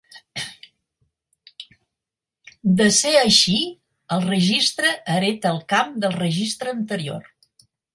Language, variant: Catalan, Central